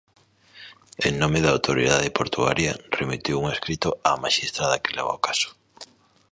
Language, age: Galician, 30-39